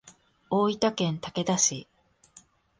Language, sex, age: Japanese, female, 40-49